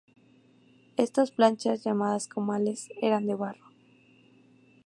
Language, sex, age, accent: Spanish, female, 19-29, México